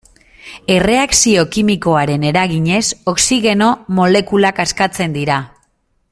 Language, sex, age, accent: Basque, female, 19-29, Mendebalekoa (Araba, Bizkaia, Gipuzkoako mendebaleko herri batzuk)